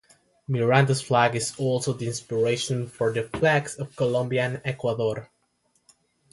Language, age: English, 19-29